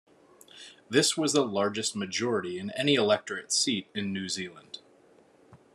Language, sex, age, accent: English, male, 30-39, United States English